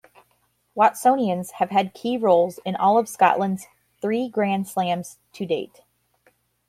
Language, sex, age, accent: English, female, 30-39, United States English